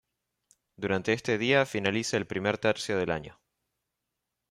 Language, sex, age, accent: Spanish, male, 30-39, Rioplatense: Argentina, Uruguay, este de Bolivia, Paraguay